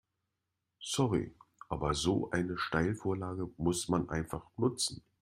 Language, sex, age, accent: German, male, 50-59, Deutschland Deutsch